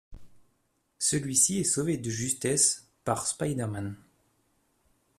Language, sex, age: French, male, 19-29